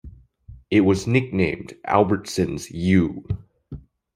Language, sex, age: English, male, under 19